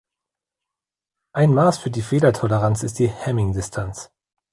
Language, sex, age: German, male, 40-49